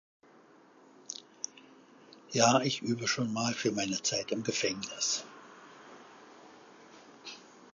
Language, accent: German, Deutschland Deutsch